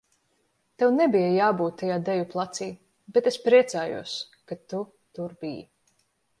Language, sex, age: Latvian, female, 19-29